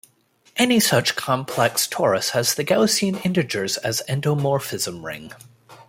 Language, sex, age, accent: English, male, 30-39, United States English